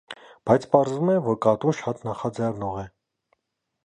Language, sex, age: Armenian, male, 19-29